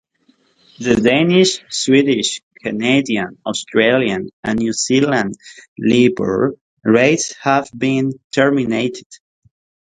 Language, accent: English, England English